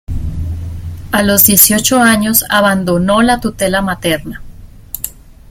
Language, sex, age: Spanish, female, 30-39